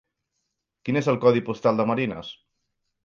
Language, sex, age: Catalan, male, 40-49